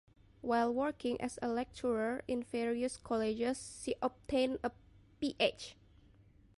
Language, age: English, 19-29